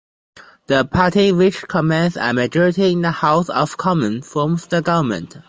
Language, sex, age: English, male, 19-29